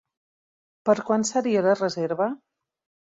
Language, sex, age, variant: Catalan, female, 50-59, Central